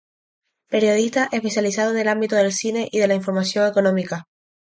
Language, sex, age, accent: Spanish, female, 19-29, España: Islas Canarias